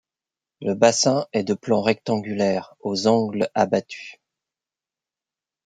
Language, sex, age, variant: French, male, 50-59, Français de métropole